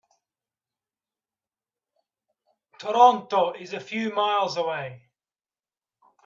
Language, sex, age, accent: English, male, 40-49, Australian English